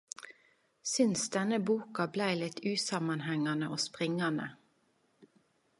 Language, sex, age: Norwegian Nynorsk, female, 30-39